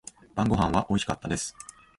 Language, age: Japanese, 40-49